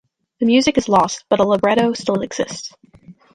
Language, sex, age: English, female, 19-29